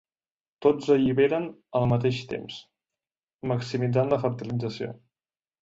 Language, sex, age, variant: Catalan, male, 19-29, Central